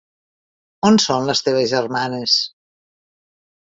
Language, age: Catalan, 60-69